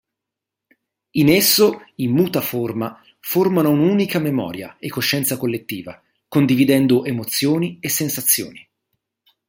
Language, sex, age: Italian, male, 30-39